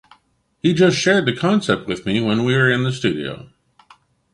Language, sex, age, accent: English, male, 50-59, Canadian English